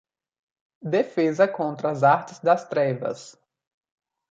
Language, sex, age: Portuguese, male, 19-29